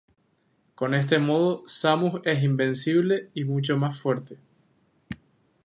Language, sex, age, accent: Spanish, male, 19-29, España: Islas Canarias